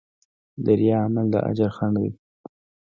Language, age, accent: Pashto, 19-29, معیاري پښتو